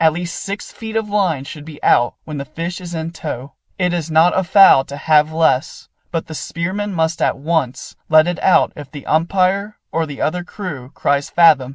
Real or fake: real